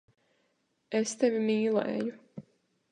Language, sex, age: Latvian, female, 19-29